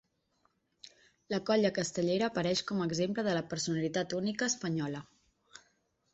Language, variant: Catalan, Central